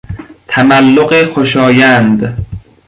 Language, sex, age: Persian, male, under 19